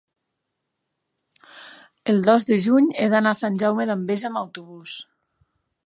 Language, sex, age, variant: Catalan, female, 30-39, Central